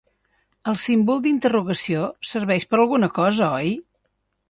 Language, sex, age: Catalan, female, 50-59